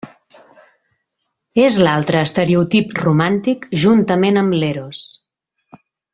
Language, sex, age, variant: Catalan, female, 40-49, Central